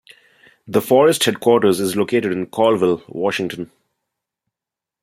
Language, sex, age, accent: English, male, 19-29, India and South Asia (India, Pakistan, Sri Lanka)